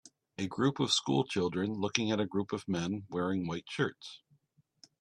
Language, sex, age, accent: English, male, 50-59, United States English